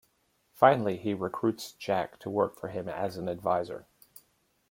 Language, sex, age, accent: English, male, 50-59, United States English